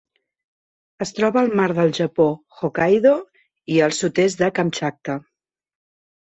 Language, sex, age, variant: Catalan, female, 50-59, Central